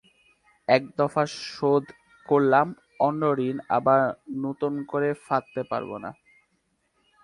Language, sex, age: Bengali, male, 19-29